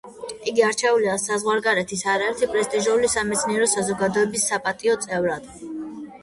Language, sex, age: Georgian, female, under 19